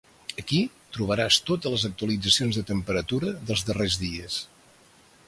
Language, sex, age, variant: Catalan, male, 60-69, Central